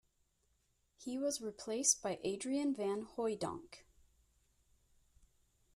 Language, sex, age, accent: English, female, 19-29, United States English